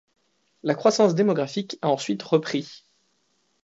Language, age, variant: French, 19-29, Français de métropole